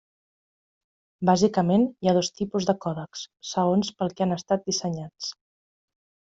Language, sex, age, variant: Catalan, female, 40-49, Central